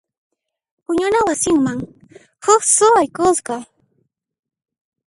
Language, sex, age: Puno Quechua, female, 19-29